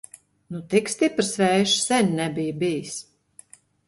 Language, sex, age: Latvian, female, 50-59